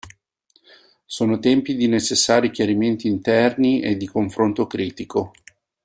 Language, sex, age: Italian, male, 30-39